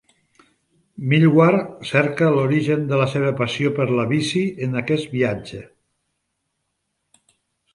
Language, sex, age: Catalan, male, 60-69